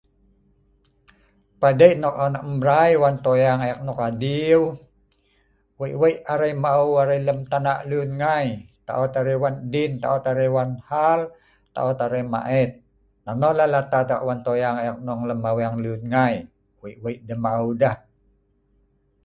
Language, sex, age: Sa'ban, male, 50-59